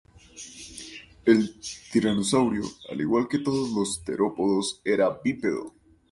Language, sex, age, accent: Spanish, male, 19-29, Andino-Pacífico: Colombia, Perú, Ecuador, oeste de Bolivia y Venezuela andina